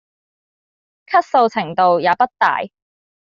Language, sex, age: Cantonese, female, under 19